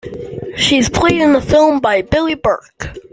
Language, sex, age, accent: English, male, under 19, United States English